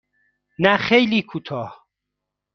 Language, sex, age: Persian, male, 30-39